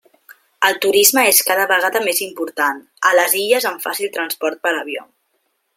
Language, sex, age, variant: Catalan, female, 19-29, Central